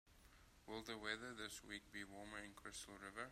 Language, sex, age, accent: English, male, 19-29, Southern African (South Africa, Zimbabwe, Namibia)